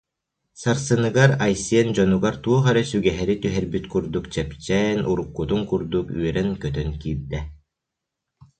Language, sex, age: Yakut, male, 19-29